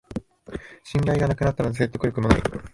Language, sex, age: Japanese, male, 19-29